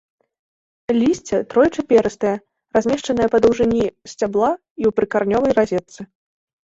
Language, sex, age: Belarusian, female, 19-29